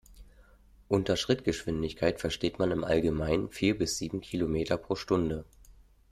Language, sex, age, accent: German, male, 30-39, Deutschland Deutsch